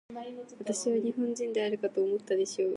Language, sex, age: Japanese, female, 19-29